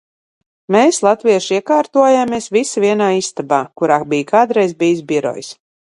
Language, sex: Latvian, female